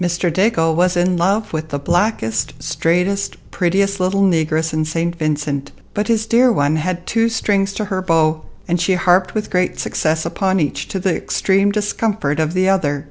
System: none